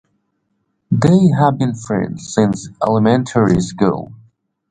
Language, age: English, 19-29